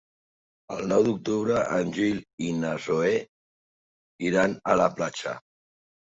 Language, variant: Catalan, Central